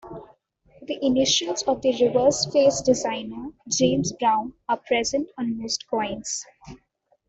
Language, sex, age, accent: English, female, 19-29, India and South Asia (India, Pakistan, Sri Lanka)